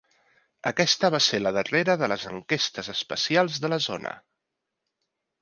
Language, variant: Catalan, Central